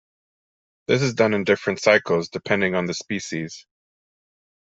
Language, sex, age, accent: English, male, 30-39, Canadian English